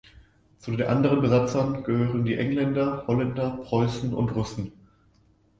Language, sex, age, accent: German, male, 19-29, Deutschland Deutsch